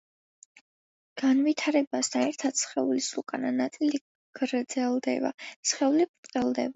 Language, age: Georgian, under 19